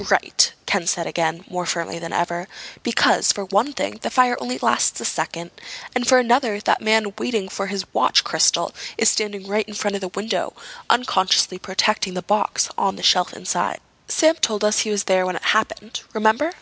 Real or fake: real